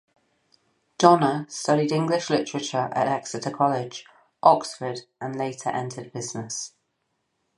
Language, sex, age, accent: English, female, 30-39, England English